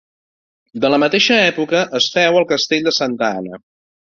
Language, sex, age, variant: Catalan, male, 50-59, Central